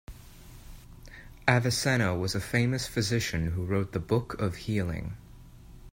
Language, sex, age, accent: English, male, 19-29, United States English